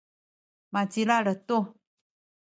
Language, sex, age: Sakizaya, female, 70-79